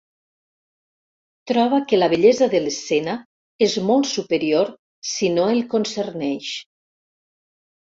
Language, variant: Catalan, Septentrional